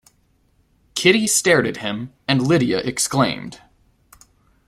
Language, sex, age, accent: English, male, 19-29, United States English